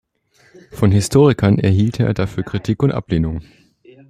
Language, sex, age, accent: German, male, 19-29, Deutschland Deutsch